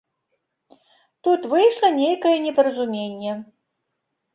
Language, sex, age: Belarusian, female, 60-69